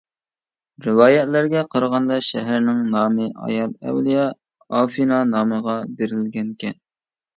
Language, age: Uyghur, 30-39